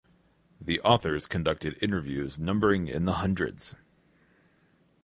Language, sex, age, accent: English, male, 19-29, United States English